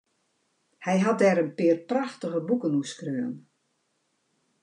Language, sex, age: Western Frisian, female, 50-59